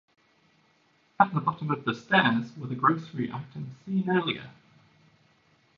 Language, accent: English, British English